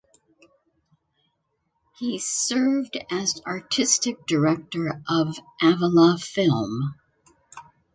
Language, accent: English, United States English